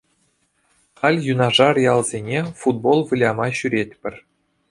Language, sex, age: Chuvash, male, 19-29